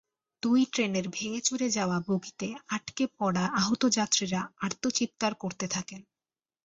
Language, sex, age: Bengali, female, 19-29